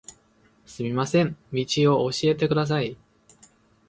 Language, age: Japanese, 30-39